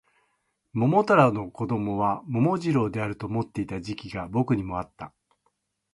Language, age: Japanese, 50-59